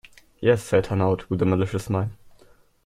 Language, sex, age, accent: English, male, under 19, United States English